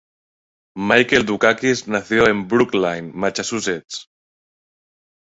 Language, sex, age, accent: Spanish, male, 30-39, España: Norte peninsular (Asturias, Castilla y León, Cantabria, País Vasco, Navarra, Aragón, La Rioja, Guadalajara, Cuenca)